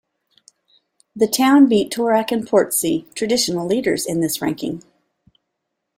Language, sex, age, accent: English, female, 40-49, United States English